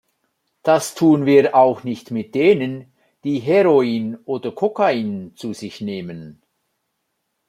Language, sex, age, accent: German, male, 50-59, Schweizerdeutsch